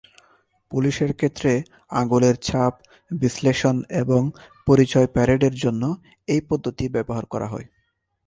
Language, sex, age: Bengali, male, 30-39